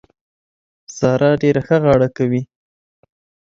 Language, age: Pashto, 19-29